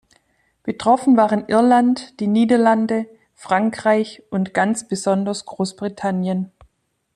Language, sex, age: German, female, 40-49